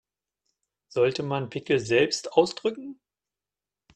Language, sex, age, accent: German, male, 50-59, Deutschland Deutsch